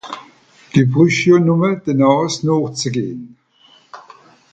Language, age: Swiss German, 60-69